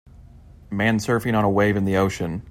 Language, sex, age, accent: English, male, 30-39, United States English